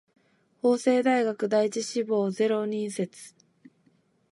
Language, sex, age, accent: Japanese, female, 19-29, 関西弁